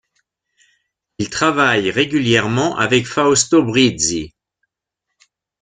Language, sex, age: French, male, 60-69